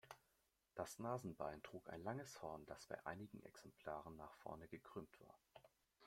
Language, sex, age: German, male, under 19